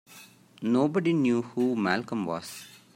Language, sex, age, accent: English, male, 30-39, India and South Asia (India, Pakistan, Sri Lanka)